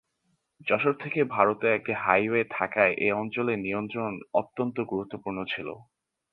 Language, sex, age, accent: Bengali, male, 19-29, Native; Bangladeshi